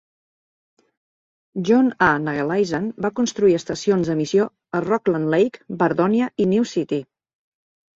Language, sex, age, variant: Catalan, female, 40-49, Central